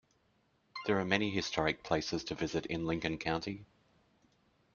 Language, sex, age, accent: English, male, 40-49, Australian English